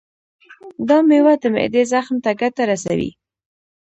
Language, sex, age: Pashto, female, 19-29